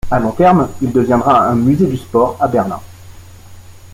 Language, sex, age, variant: French, male, 40-49, Français de métropole